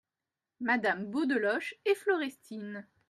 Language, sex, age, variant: French, female, 30-39, Français de métropole